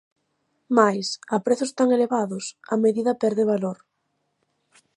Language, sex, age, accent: Galician, female, 30-39, Central (gheada); Normativo (estándar)